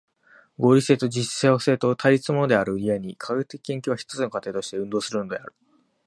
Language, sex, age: Japanese, male, 19-29